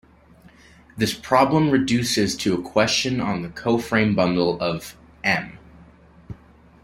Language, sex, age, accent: English, male, under 19, United States English